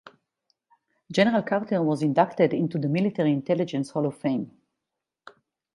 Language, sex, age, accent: English, female, 40-49, Israeli